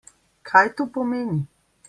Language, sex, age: Slovenian, female, 50-59